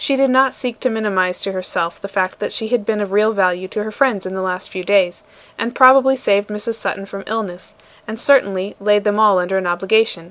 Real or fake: real